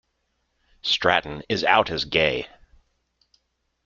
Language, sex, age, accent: English, male, 50-59, United States English